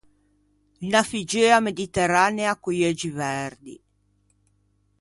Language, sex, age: Ligurian, female, 60-69